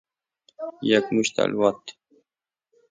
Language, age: Persian, 30-39